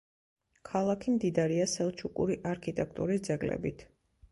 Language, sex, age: Georgian, female, 30-39